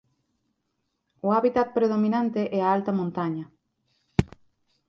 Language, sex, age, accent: Galician, female, 30-39, Atlántico (seseo e gheada)